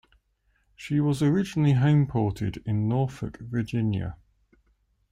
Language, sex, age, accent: English, male, 40-49, England English